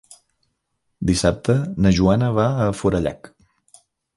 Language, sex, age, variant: Catalan, male, 50-59, Central